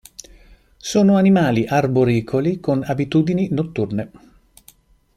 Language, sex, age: Italian, male, 50-59